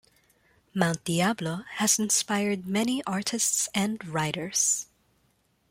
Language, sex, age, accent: English, female, 19-29, Filipino